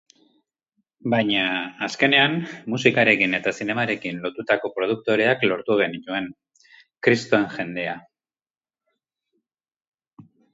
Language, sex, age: Basque, male, 50-59